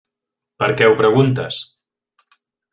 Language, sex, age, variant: Catalan, male, 40-49, Central